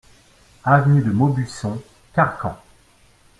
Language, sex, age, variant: French, male, 40-49, Français de métropole